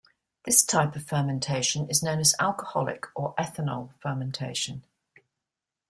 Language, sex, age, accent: English, female, 60-69, England English